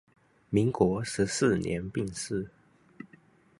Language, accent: Chinese, 出生地：福建省